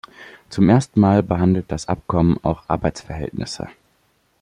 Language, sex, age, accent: German, male, under 19, Deutschland Deutsch